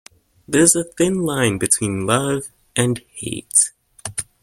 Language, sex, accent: English, male, United States English